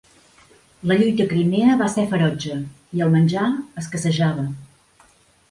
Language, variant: Catalan, Central